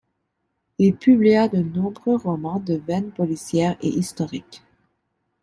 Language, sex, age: French, female, 30-39